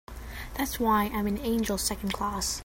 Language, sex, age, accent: English, female, under 19, England English